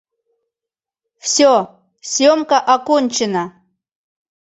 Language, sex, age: Mari, female, 30-39